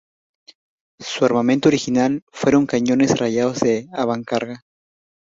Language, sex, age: Spanish, male, under 19